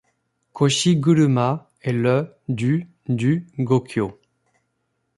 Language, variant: French, Français de métropole